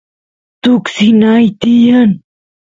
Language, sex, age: Santiago del Estero Quichua, female, 19-29